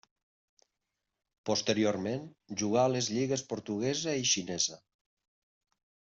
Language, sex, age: Catalan, male, 40-49